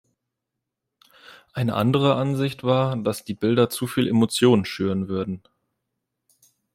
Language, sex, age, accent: German, male, 19-29, Deutschland Deutsch